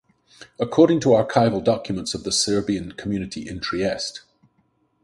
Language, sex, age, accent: English, male, 60-69, England English